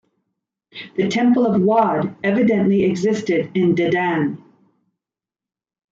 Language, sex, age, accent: English, female, 40-49, Canadian English